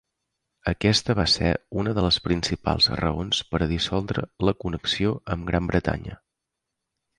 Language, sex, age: Catalan, male, 30-39